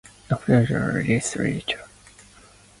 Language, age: English, 19-29